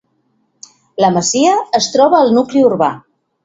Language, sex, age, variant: Catalan, female, 50-59, Central